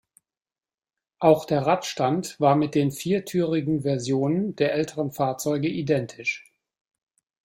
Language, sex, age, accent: German, male, 50-59, Deutschland Deutsch